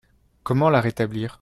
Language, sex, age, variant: French, male, 19-29, Français de métropole